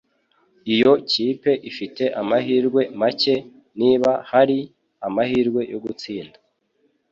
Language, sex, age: Kinyarwanda, female, 19-29